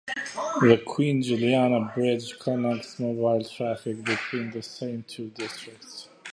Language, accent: English, United States English